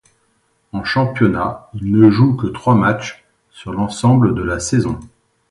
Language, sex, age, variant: French, male, 50-59, Français de métropole